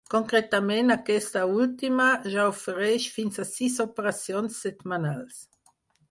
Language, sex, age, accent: Catalan, female, 50-59, aprenent (recent, des d'altres llengües)